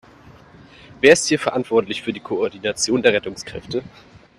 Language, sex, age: German, male, 19-29